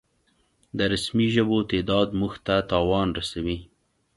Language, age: Pashto, 19-29